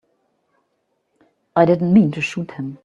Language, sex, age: English, female, 50-59